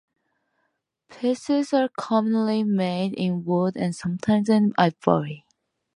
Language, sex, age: English, female, 19-29